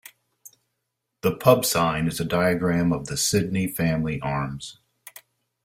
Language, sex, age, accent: English, male, 60-69, United States English